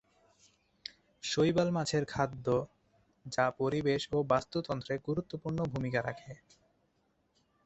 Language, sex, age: Bengali, male, 19-29